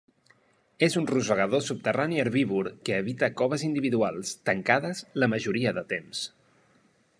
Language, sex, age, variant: Catalan, male, 30-39, Central